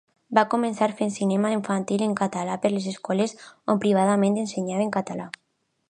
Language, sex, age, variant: Catalan, female, under 19, Alacantí